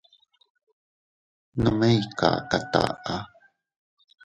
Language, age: Teutila Cuicatec, 30-39